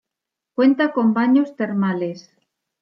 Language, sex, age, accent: Spanish, female, 50-59, España: Centro-Sur peninsular (Madrid, Toledo, Castilla-La Mancha)